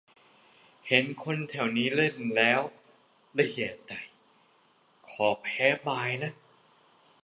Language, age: Thai, 30-39